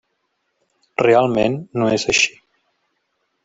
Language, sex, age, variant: Catalan, male, 40-49, Central